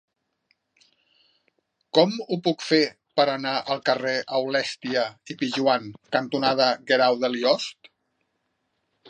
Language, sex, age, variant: Catalan, male, 40-49, Central